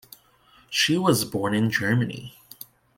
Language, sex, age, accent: English, male, 30-39, Canadian English